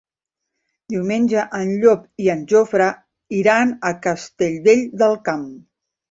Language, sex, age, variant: Catalan, female, 50-59, Central